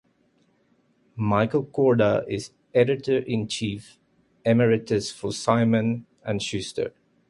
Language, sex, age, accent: English, male, 30-39, Southern African (South Africa, Zimbabwe, Namibia)